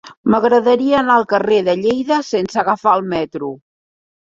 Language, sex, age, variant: Catalan, female, 50-59, Central